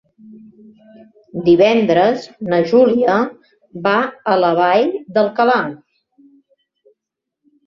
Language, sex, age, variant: Catalan, female, 50-59, Central